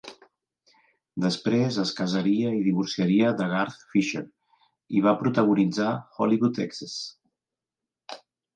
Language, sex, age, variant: Catalan, male, 40-49, Central